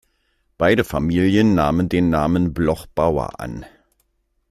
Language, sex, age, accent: German, male, 60-69, Deutschland Deutsch